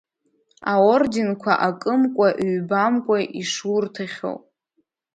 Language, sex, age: Abkhazian, female, under 19